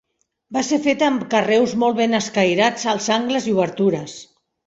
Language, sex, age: Catalan, female, 60-69